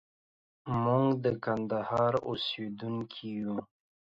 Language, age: Pashto, 19-29